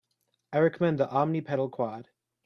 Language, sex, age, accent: English, male, 19-29, United States English